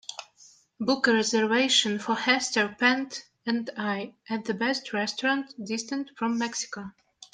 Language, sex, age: English, female, 19-29